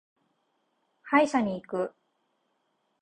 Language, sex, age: Japanese, female, 40-49